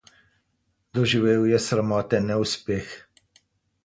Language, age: Slovenian, 50-59